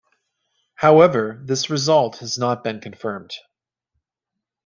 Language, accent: English, Canadian English